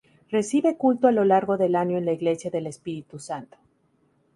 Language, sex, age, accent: Spanish, female, 30-39, México